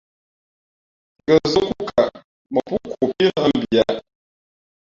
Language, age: Fe'fe', 50-59